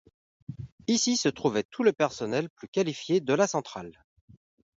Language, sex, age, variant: French, male, 40-49, Français de métropole